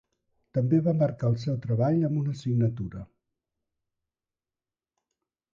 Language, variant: Catalan, Central